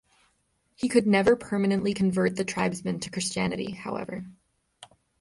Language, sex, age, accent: English, female, 19-29, United States English; Canadian English